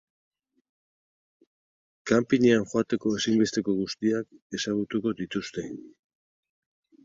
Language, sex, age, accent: Basque, male, 60-69, Mendebalekoa (Araba, Bizkaia, Gipuzkoako mendebaleko herri batzuk)